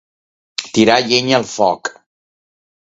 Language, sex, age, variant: Catalan, male, 40-49, Central